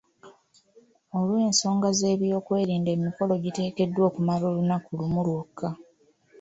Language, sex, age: Ganda, female, 19-29